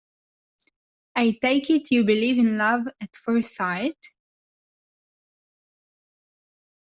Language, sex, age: English, female, 19-29